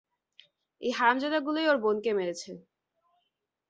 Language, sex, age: Bengali, female, 19-29